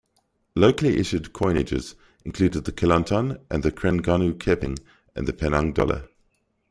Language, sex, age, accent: English, male, 30-39, Southern African (South Africa, Zimbabwe, Namibia)